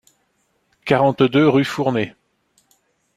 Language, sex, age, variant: French, male, 40-49, Français de métropole